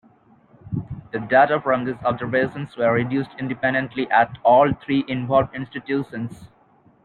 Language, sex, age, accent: English, male, 19-29, England English